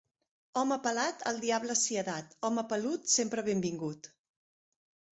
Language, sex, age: Catalan, female, 40-49